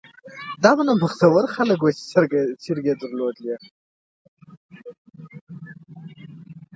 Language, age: Pashto, 19-29